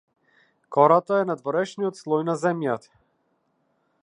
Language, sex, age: Macedonian, female, 19-29